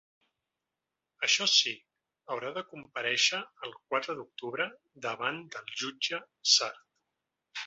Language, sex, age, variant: Catalan, male, 40-49, Central